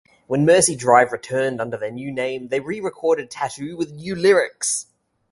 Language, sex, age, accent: English, male, 19-29, Australian English